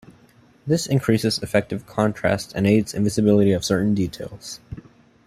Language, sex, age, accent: English, male, under 19, United States English